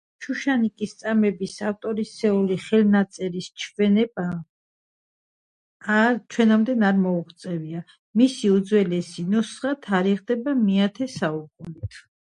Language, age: Georgian, 40-49